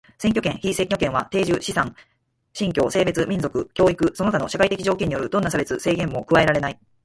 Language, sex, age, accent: Japanese, female, 40-49, 関西弁